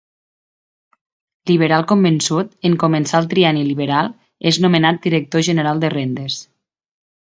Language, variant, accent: Catalan, Septentrional, septentrional